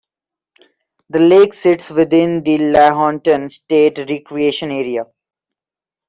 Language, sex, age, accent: English, male, 19-29, India and South Asia (India, Pakistan, Sri Lanka)